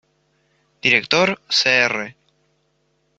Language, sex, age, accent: Spanish, male, 19-29, Rioplatense: Argentina, Uruguay, este de Bolivia, Paraguay